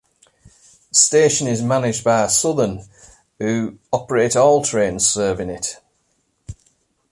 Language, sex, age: English, male, 40-49